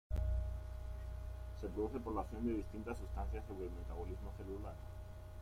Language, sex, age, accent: Spanish, male, 40-49, España: Norte peninsular (Asturias, Castilla y León, Cantabria, País Vasco, Navarra, Aragón, La Rioja, Guadalajara, Cuenca)